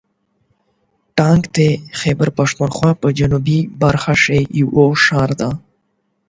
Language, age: Pashto, 19-29